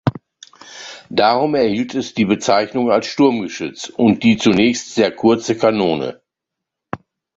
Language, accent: German, Deutschland Deutsch